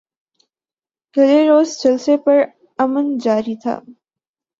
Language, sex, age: Urdu, female, 19-29